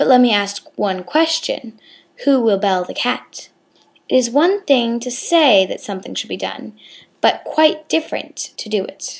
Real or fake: real